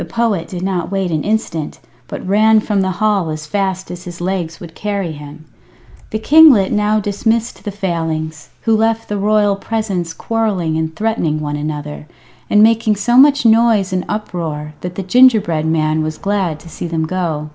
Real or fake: real